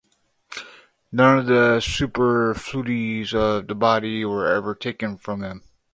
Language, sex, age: English, male, 30-39